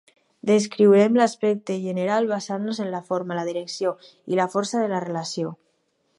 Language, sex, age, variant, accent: Catalan, female, under 19, Alacantí, valencià